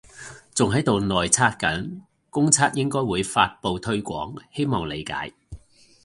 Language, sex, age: Cantonese, male, 40-49